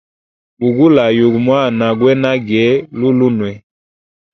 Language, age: Hemba, 19-29